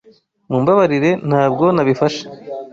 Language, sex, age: Kinyarwanda, male, 19-29